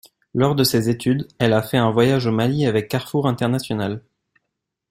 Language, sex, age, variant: French, male, 19-29, Français de métropole